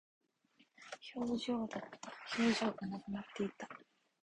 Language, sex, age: Japanese, female, 19-29